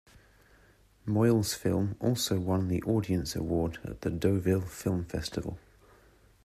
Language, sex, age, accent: English, male, 30-39, England English